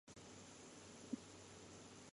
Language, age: Adamawa Fulfulde, 19-29